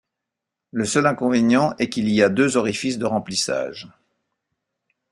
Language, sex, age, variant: French, male, 60-69, Français de métropole